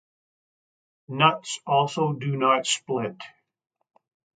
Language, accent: English, Canadian English